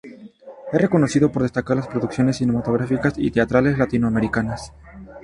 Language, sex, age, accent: Spanish, male, 19-29, México